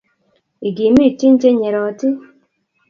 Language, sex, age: Kalenjin, female, 19-29